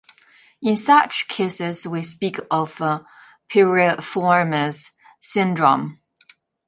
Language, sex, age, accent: English, female, 40-49, United States English